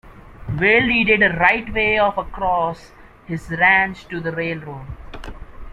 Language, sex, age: English, male, 19-29